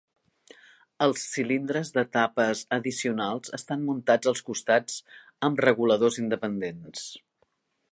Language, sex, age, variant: Catalan, female, 50-59, Central